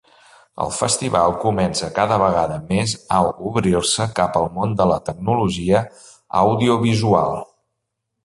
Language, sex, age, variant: Catalan, male, 50-59, Central